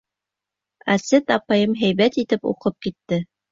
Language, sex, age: Bashkir, female, 40-49